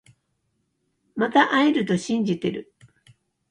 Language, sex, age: Japanese, female, 60-69